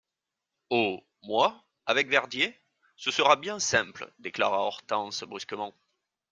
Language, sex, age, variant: French, male, 19-29, Français de métropole